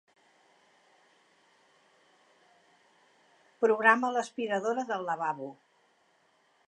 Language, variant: Catalan, Central